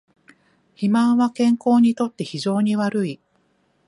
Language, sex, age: Japanese, female, 40-49